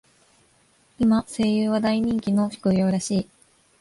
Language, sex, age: Japanese, female, 19-29